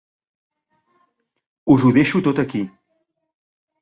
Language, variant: Catalan, Central